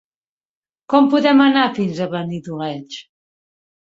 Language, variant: Catalan, Central